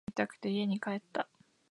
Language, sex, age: Japanese, female, 19-29